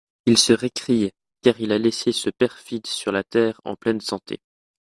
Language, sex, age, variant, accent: French, male, 19-29, Français d'Europe, Français de Suisse